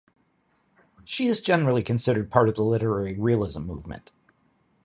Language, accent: English, United States English